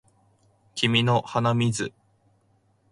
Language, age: Japanese, 19-29